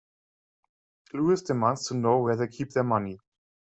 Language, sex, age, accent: English, male, 19-29, United States English